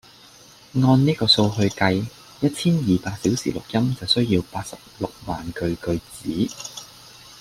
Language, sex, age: Cantonese, male, 19-29